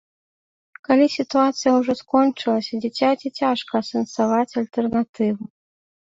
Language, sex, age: Belarusian, female, 19-29